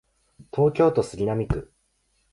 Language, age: Japanese, 19-29